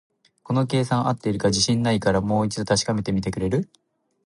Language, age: Japanese, 19-29